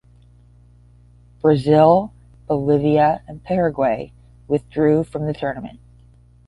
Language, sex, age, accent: English, female, 40-49, United States English; Midwestern